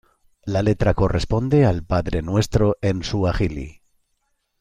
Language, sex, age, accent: Spanish, male, 50-59, España: Centro-Sur peninsular (Madrid, Toledo, Castilla-La Mancha)